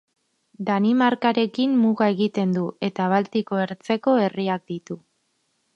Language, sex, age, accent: Basque, female, 19-29, Mendebalekoa (Araba, Bizkaia, Gipuzkoako mendebaleko herri batzuk)